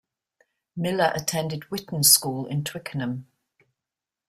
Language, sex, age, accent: English, female, 60-69, England English